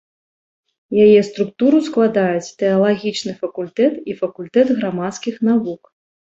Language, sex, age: Belarusian, female, 30-39